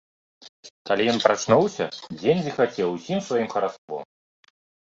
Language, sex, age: Belarusian, male, 30-39